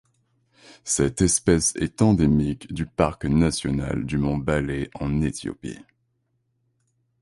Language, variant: French, Français de métropole